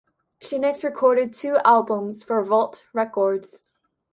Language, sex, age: English, female, under 19